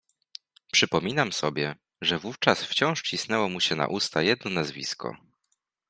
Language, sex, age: Polish, male, 19-29